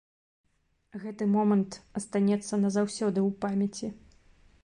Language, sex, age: Belarusian, female, 30-39